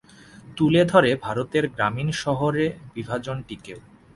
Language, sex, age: Bengali, male, 19-29